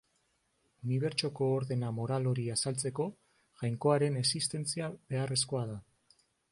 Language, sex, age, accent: Basque, male, 30-39, Erdialdekoa edo Nafarra (Gipuzkoa, Nafarroa)